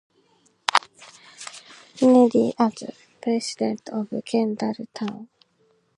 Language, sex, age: English, female, under 19